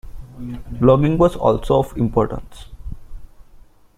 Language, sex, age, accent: English, male, 19-29, India and South Asia (India, Pakistan, Sri Lanka)